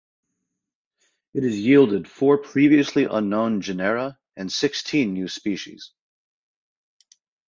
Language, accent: English, United States English